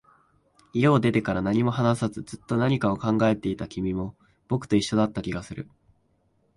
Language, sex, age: Japanese, male, 19-29